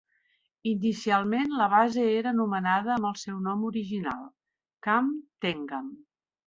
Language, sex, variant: Catalan, female, Central